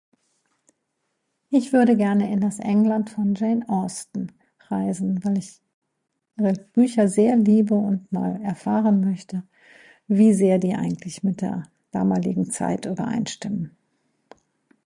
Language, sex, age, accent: German, female, 50-59, Deutschland Deutsch